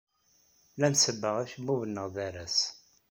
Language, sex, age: Kabyle, male, 60-69